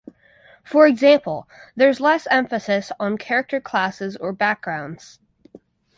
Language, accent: English, United States English